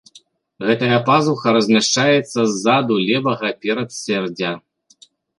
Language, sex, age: Belarusian, male, 40-49